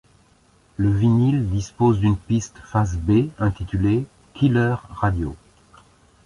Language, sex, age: French, male, 70-79